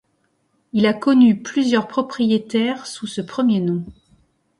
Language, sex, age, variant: French, female, 40-49, Français de métropole